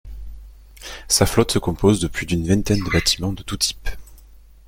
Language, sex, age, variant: French, male, 19-29, Français de métropole